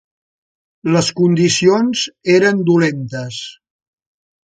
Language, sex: Catalan, male